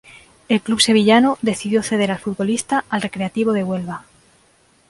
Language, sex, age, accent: Spanish, female, 30-39, España: Centro-Sur peninsular (Madrid, Toledo, Castilla-La Mancha)